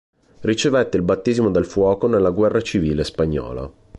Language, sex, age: Italian, male, 30-39